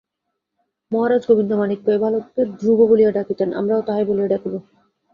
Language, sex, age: Bengali, female, 19-29